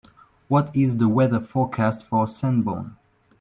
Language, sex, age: English, male, 19-29